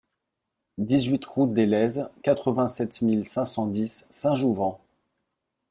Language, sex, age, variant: French, male, 40-49, Français de métropole